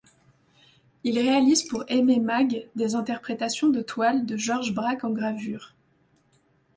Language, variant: French, Français de métropole